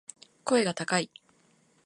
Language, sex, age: Japanese, female, 19-29